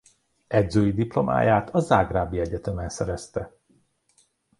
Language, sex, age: Hungarian, male, 30-39